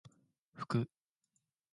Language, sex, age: Japanese, male, 19-29